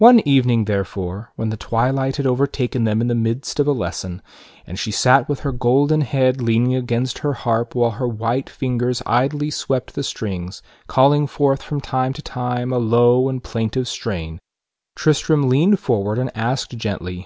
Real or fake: real